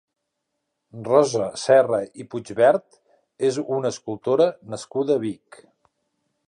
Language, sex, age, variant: Catalan, male, 50-59, Central